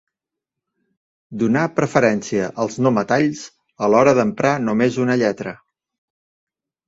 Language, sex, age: Catalan, male, 50-59